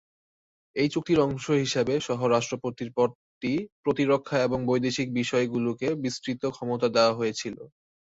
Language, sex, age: Bengali, male, 19-29